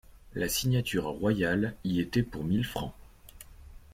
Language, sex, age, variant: French, male, 30-39, Français de métropole